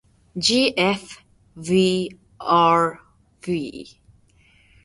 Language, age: Japanese, 19-29